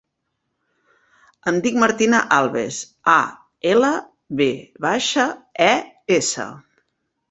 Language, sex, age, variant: Catalan, female, 50-59, Central